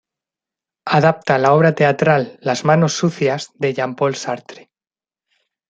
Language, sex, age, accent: Spanish, male, 40-49, España: Centro-Sur peninsular (Madrid, Toledo, Castilla-La Mancha)